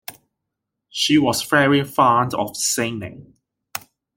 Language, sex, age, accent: English, male, 19-29, Hong Kong English